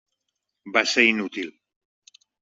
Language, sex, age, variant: Catalan, male, 50-59, Central